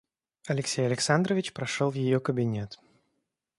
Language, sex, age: Russian, male, 19-29